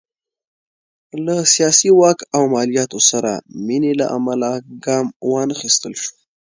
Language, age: Pashto, under 19